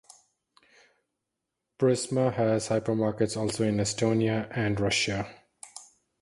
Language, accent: English, India and South Asia (India, Pakistan, Sri Lanka)